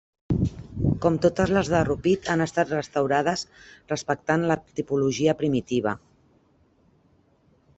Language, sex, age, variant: Catalan, female, 50-59, Central